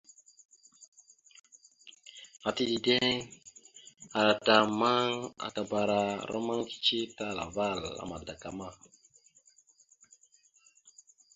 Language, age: Mada (Cameroon), 19-29